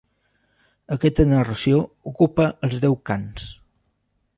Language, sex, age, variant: Catalan, male, 40-49, Central